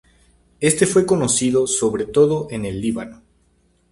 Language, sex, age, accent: Spanish, male, 19-29, México